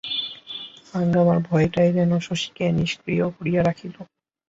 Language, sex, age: Bengali, male, 19-29